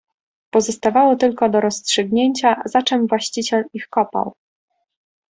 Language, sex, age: Polish, female, 19-29